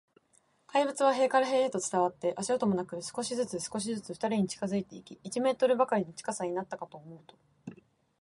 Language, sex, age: Japanese, female, 19-29